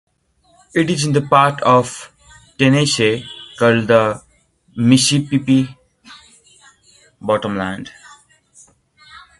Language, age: English, 19-29